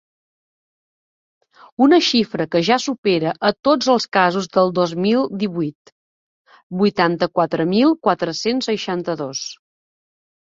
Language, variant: Catalan, Septentrional